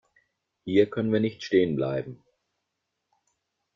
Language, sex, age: German, male, 40-49